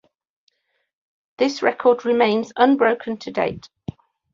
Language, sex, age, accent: English, female, 50-59, England English